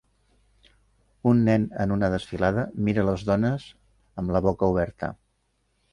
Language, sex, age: Catalan, male, 70-79